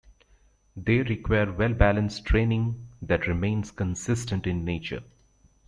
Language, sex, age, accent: English, male, 40-49, United States English